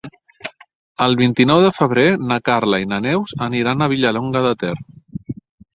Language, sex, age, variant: Catalan, male, 40-49, Central